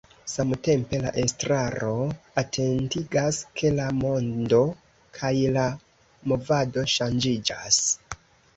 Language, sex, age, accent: Esperanto, male, 19-29, Internacia